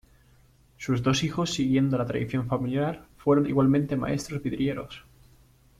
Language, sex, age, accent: Spanish, male, 19-29, España: Centro-Sur peninsular (Madrid, Toledo, Castilla-La Mancha)